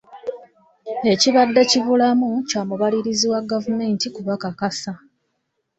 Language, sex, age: Ganda, female, 19-29